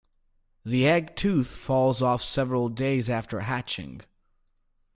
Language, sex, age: English, male, 30-39